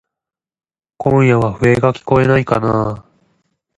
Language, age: Japanese, 19-29